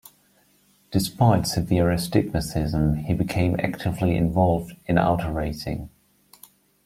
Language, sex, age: English, male, 30-39